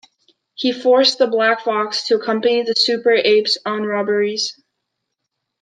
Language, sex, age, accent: English, male, 19-29, United States English